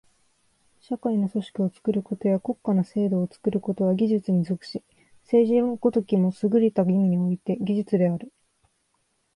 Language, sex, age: Japanese, female, 19-29